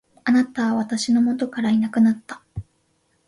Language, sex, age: Japanese, female, 19-29